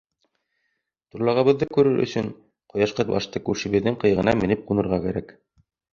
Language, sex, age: Bashkir, male, 30-39